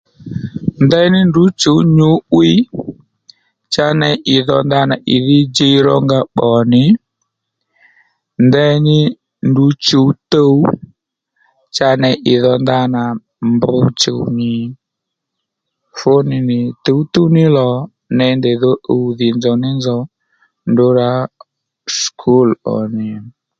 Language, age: Lendu, 40-49